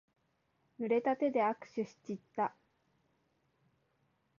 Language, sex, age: Japanese, female, 19-29